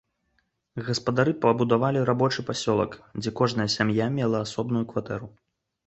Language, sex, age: Belarusian, male, 19-29